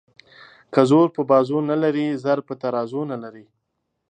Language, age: Pashto, 19-29